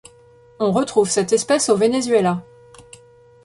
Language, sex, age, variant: French, female, 30-39, Français de métropole